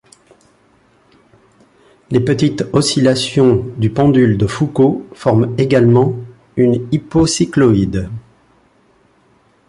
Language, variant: French, Français de métropole